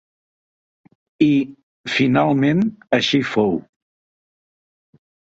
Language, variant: Catalan, Central